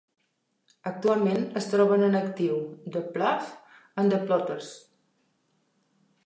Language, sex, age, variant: Catalan, female, 60-69, Central